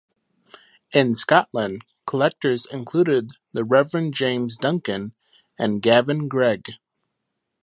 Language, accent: English, United States English